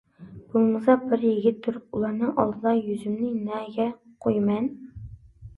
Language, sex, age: Uyghur, female, under 19